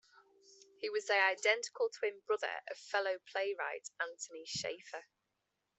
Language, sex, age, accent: English, female, 30-39, England English